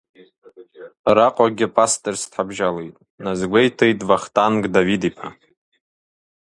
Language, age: Abkhazian, 19-29